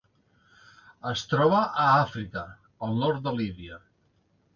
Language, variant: Catalan, Central